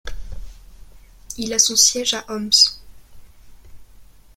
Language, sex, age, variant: French, female, under 19, Français de métropole